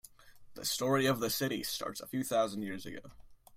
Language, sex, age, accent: English, male, under 19, United States English